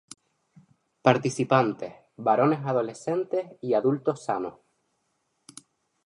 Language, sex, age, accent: Spanish, male, 19-29, España: Islas Canarias